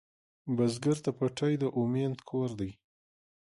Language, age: Pashto, 40-49